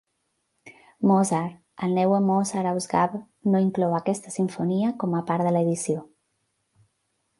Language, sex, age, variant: Catalan, female, 40-49, Central